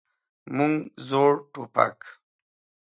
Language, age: Pashto, 30-39